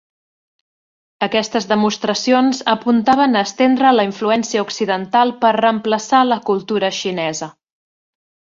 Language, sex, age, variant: Catalan, female, 40-49, Central